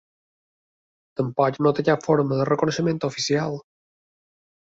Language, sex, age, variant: Catalan, male, 19-29, Balear